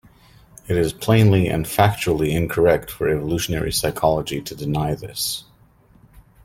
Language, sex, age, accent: English, male, 40-49, United States English